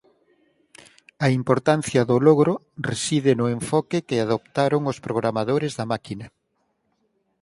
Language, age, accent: Galician, 50-59, Normativo (estándar)